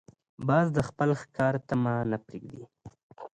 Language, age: Pashto, 19-29